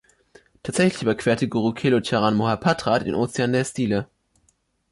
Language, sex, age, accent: German, male, under 19, Deutschland Deutsch